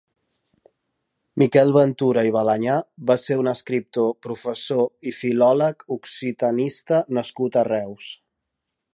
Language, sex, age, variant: Catalan, male, 30-39, Central